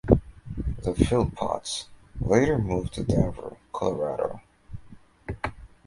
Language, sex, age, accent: English, male, 19-29, United States English